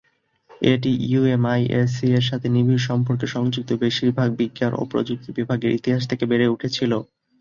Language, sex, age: Bengali, male, 19-29